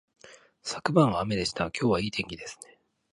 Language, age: Japanese, 30-39